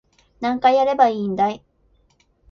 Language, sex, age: Japanese, female, 19-29